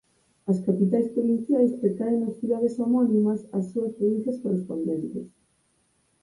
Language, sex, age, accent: Galician, female, 30-39, Normativo (estándar)